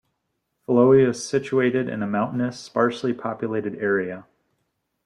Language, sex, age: English, male, 30-39